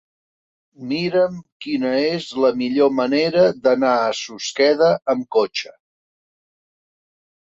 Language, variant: Catalan, Central